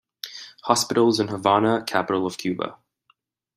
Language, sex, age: English, male, 19-29